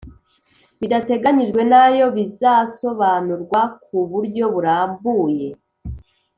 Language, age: Kinyarwanda, 19-29